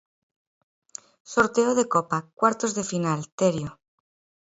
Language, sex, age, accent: Galician, female, 40-49, Central (gheada)